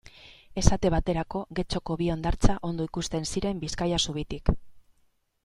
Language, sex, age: Basque, female, 40-49